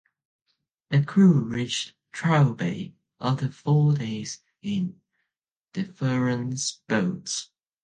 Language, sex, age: English, male, under 19